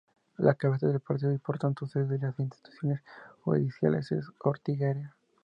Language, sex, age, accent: Spanish, male, 19-29, México